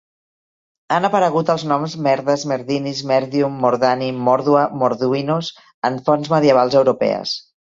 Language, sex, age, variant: Catalan, female, 40-49, Central